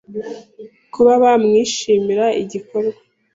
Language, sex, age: Kinyarwanda, female, 19-29